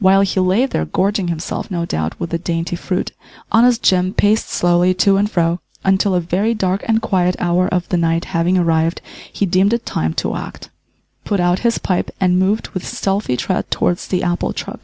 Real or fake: real